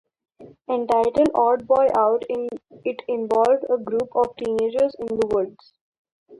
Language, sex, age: English, female, under 19